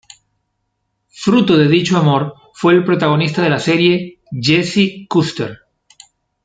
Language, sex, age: Spanish, male, 40-49